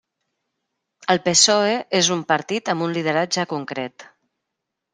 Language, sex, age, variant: Catalan, female, 40-49, Central